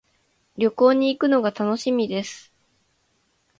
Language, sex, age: Japanese, female, 19-29